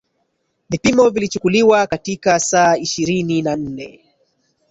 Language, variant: Swahili, Kiswahili cha Bara ya Tanzania